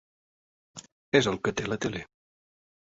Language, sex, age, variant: Catalan, male, 19-29, Central